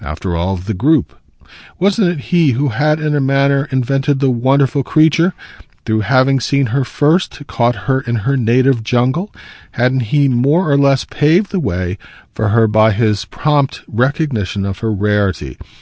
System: none